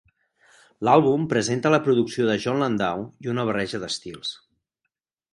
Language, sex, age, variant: Catalan, male, 40-49, Central